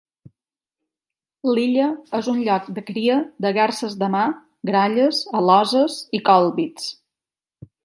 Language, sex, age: Catalan, female, 40-49